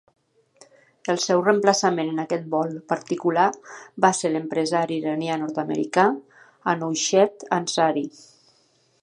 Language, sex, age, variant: Catalan, female, 50-59, Nord-Occidental